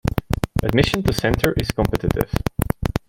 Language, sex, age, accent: English, male, 30-39, United States English